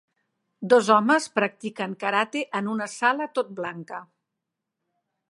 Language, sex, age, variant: Catalan, female, 50-59, Central